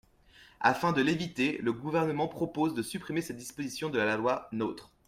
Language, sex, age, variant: French, male, 19-29, Français de métropole